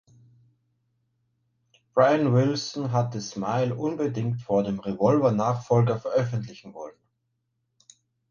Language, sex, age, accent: German, male, 19-29, Österreichisches Deutsch